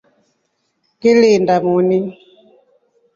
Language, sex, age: Rombo, female, 40-49